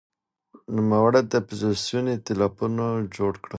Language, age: Pashto, 19-29